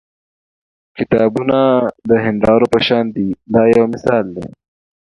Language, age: Pashto, 19-29